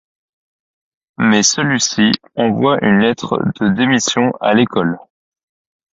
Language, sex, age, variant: French, male, 19-29, Français de métropole